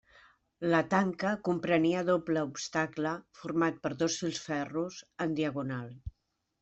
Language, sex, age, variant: Catalan, female, 50-59, Central